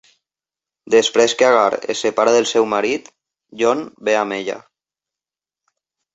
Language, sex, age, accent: Catalan, male, 30-39, valencià